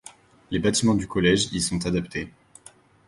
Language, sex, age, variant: French, male, 19-29, Français de métropole